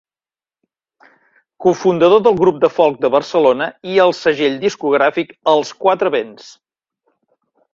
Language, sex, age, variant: Catalan, male, 60-69, Central